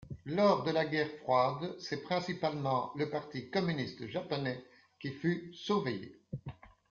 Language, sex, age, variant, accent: French, female, 60-69, Français d'Europe, Français de Belgique